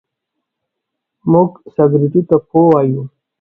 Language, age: Pashto, 40-49